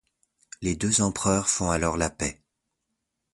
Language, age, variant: French, 30-39, Français de métropole